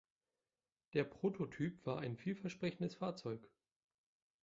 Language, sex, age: German, male, 30-39